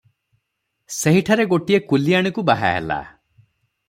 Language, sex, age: Odia, male, 30-39